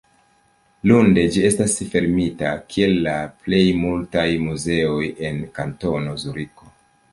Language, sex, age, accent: Esperanto, male, 30-39, Internacia